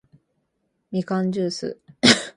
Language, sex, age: Japanese, female, 19-29